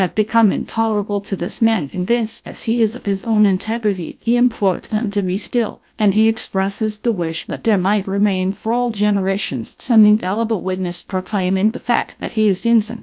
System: TTS, GlowTTS